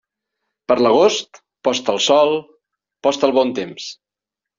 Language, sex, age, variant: Catalan, male, 40-49, Central